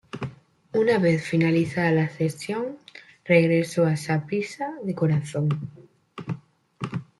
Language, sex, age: Spanish, female, 19-29